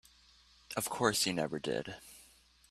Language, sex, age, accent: English, male, 19-29, United States English